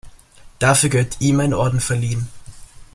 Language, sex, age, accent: German, male, under 19, Deutschland Deutsch